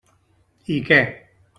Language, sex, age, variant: Catalan, male, 60-69, Central